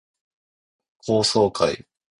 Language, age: Japanese, 30-39